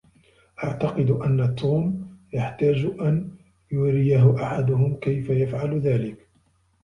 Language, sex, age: Arabic, male, 30-39